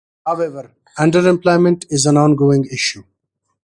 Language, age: English, 30-39